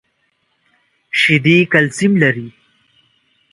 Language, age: Pashto, 19-29